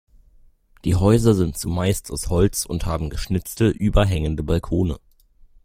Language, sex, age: German, male, under 19